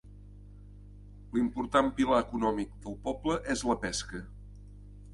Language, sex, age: Catalan, male, 60-69